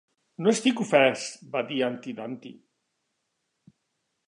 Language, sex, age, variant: Catalan, male, 60-69, Central